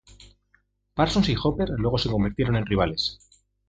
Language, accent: Spanish, España: Centro-Sur peninsular (Madrid, Toledo, Castilla-La Mancha)